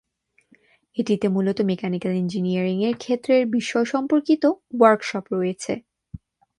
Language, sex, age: Bengali, female, 19-29